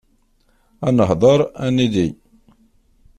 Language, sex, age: Kabyle, male, 50-59